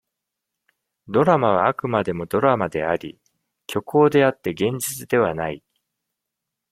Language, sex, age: Japanese, male, 50-59